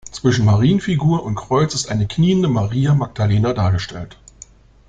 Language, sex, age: German, male, 50-59